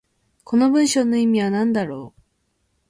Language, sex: Japanese, female